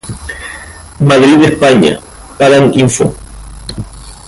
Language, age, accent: Spanish, 19-29, España: Islas Canarias